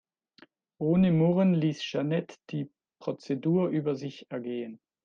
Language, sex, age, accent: German, male, 40-49, Schweizerdeutsch